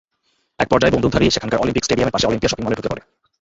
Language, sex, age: Bengali, male, 19-29